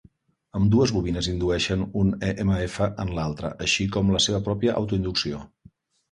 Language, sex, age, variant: Catalan, male, 40-49, Central